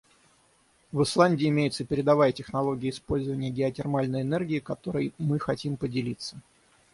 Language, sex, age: Russian, male, 30-39